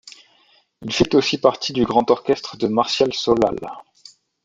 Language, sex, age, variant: French, male, 30-39, Français de métropole